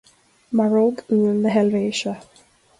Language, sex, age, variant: Irish, female, 19-29, Gaeilge na Mumhan